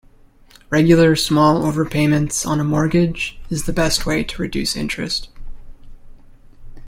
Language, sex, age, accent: English, male, 19-29, United States English